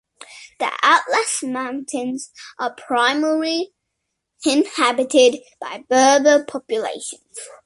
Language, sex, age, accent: English, male, under 19, Australian English